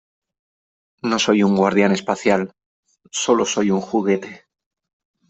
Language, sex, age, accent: Spanish, male, 19-29, España: Centro-Sur peninsular (Madrid, Toledo, Castilla-La Mancha)